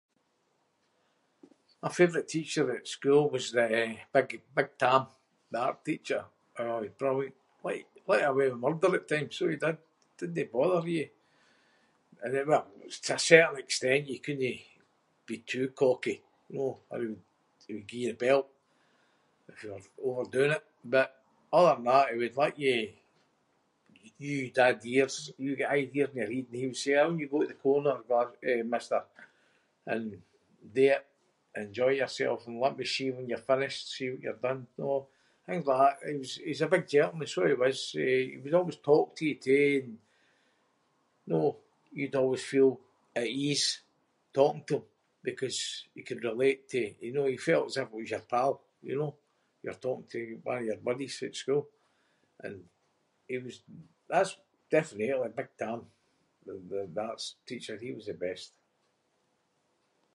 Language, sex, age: Scots, male, 60-69